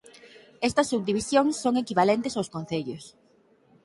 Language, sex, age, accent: Galician, female, 19-29, Oriental (común en zona oriental); Normativo (estándar)